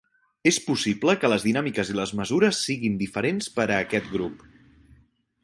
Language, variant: Catalan, Central